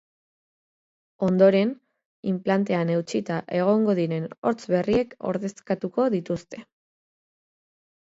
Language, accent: Basque, Erdialdekoa edo Nafarra (Gipuzkoa, Nafarroa)